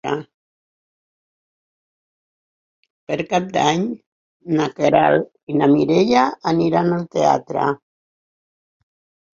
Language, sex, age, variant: Catalan, female, 70-79, Central